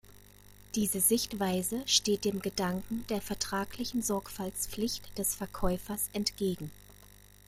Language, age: German, 30-39